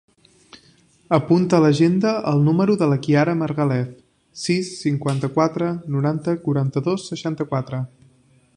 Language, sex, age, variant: Catalan, male, 30-39, Central